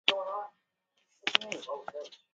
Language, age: English, 19-29